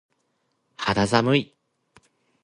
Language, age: Japanese, 40-49